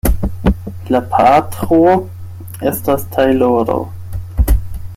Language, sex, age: Esperanto, male, 19-29